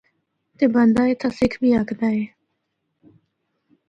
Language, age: Northern Hindko, 19-29